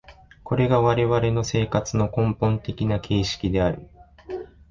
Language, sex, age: Japanese, male, 19-29